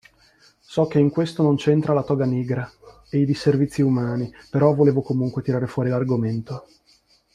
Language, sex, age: Italian, male, 19-29